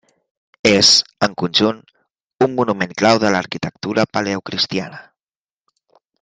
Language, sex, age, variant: Catalan, male, 19-29, Central